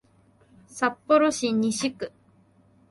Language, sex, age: Japanese, female, 19-29